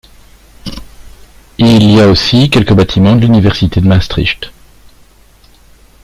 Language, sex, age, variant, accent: French, male, 50-59, Français d'Europe, Français de Belgique